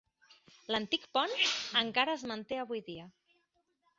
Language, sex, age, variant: Catalan, female, 30-39, Central